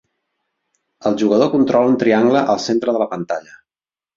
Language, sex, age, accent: Catalan, male, 40-49, Català central